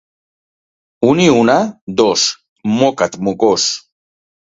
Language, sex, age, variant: Catalan, male, 40-49, Central